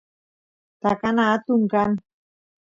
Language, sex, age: Santiago del Estero Quichua, female, 50-59